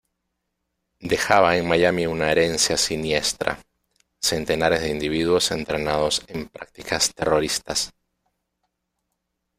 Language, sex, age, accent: Spanish, male, 40-49, Andino-Pacífico: Colombia, Perú, Ecuador, oeste de Bolivia y Venezuela andina